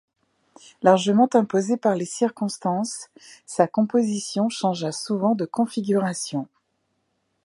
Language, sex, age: French, female, 50-59